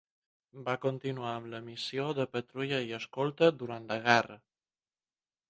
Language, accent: Catalan, balear; aprenent (recent, des del castellà)